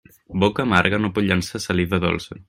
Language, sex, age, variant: Catalan, male, 19-29, Central